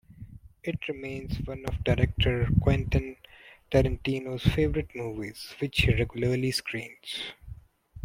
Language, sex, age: English, male, 30-39